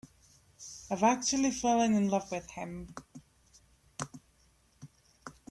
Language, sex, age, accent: English, male, 30-39, England English